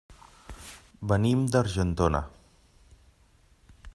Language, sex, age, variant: Catalan, male, 40-49, Central